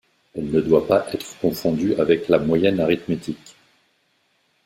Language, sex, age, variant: French, male, 50-59, Français de métropole